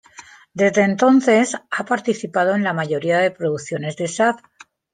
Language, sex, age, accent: Spanish, female, 40-49, España: Sur peninsular (Andalucia, Extremadura, Murcia)